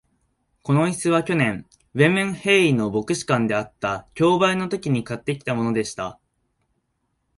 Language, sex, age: Japanese, male, 19-29